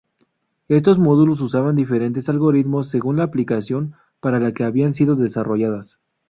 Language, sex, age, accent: Spanish, male, 19-29, México